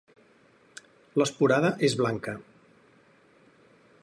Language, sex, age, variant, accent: Catalan, male, 40-49, Central, central